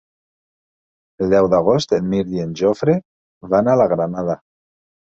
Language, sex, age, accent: Catalan, male, 50-59, valencià